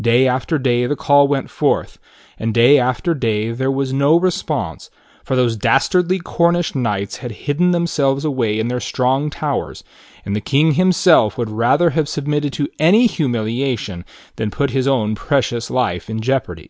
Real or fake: real